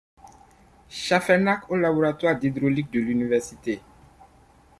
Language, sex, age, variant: French, male, 30-39, Français d'Afrique subsaharienne et des îles africaines